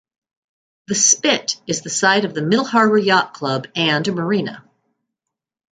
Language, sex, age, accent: English, female, 70-79, United States English